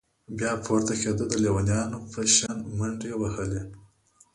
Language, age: Pashto, under 19